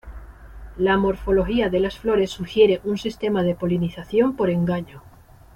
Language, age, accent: Spanish, 40-49, España: Norte peninsular (Asturias, Castilla y León, Cantabria, País Vasco, Navarra, Aragón, La Rioja, Guadalajara, Cuenca)